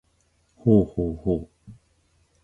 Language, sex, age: Japanese, male, 30-39